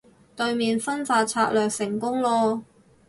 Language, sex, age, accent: Cantonese, female, 30-39, 广州音